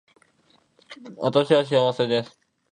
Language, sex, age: Japanese, male, 19-29